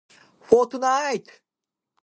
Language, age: English, 19-29